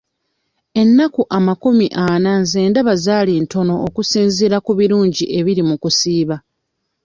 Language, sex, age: Ganda, female, 30-39